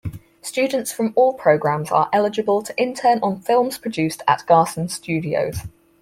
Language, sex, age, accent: English, female, 19-29, England English; New Zealand English